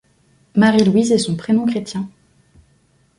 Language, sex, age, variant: French, female, 19-29, Français de métropole